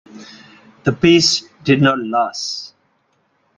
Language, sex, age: English, male, 40-49